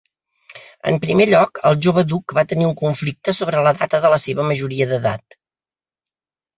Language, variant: Catalan, Central